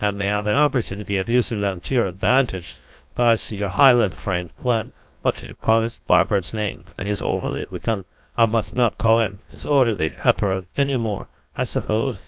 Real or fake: fake